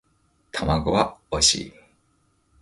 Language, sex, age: Japanese, male, 19-29